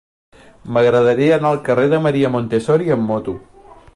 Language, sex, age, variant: Catalan, male, 40-49, Central